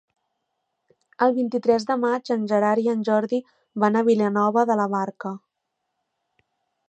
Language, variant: Catalan, Central